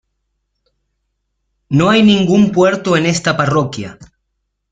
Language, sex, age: Spanish, male, 40-49